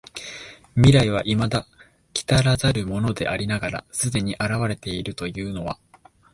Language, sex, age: Japanese, male, 19-29